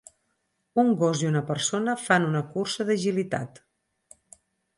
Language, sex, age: Catalan, female, 50-59